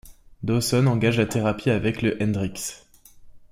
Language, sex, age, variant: French, male, 19-29, Français de métropole